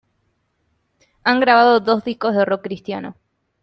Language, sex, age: Spanish, female, 19-29